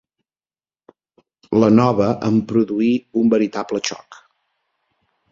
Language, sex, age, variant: Catalan, male, 40-49, Central